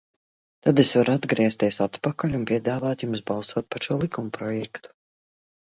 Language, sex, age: Latvian, female, 50-59